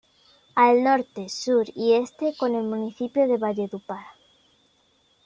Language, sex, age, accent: Spanish, female, under 19, España: Centro-Sur peninsular (Madrid, Toledo, Castilla-La Mancha)